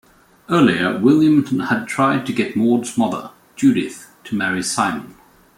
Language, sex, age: English, male, 40-49